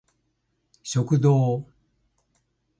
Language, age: Japanese, 70-79